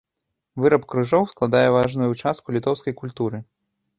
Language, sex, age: Belarusian, male, 19-29